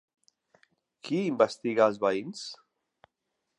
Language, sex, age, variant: Catalan, male, 40-49, Central